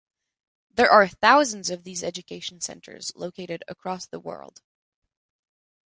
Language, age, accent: English, 19-29, United States English